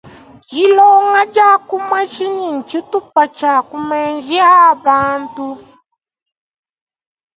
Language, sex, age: Luba-Lulua, female, 19-29